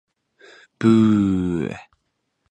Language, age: Japanese, 19-29